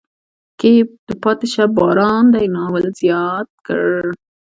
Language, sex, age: Pashto, female, under 19